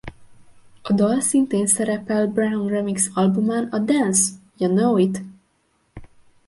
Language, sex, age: Hungarian, female, 19-29